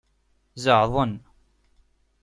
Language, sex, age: Kabyle, male, 30-39